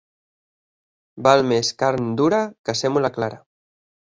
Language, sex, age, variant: Catalan, male, 19-29, Central